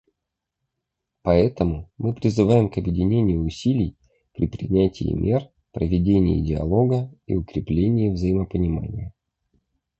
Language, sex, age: Russian, male, 30-39